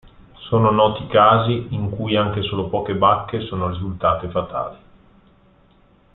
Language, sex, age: Italian, male, 40-49